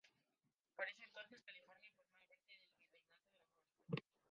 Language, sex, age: Spanish, female, 19-29